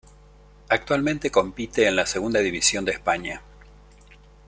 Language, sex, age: Spanish, male, 50-59